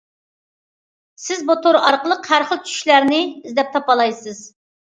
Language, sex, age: Uyghur, female, 40-49